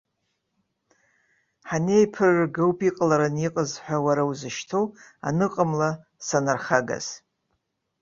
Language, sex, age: Abkhazian, female, 60-69